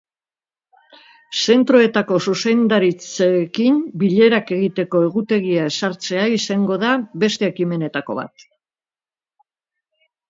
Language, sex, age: Basque, female, 70-79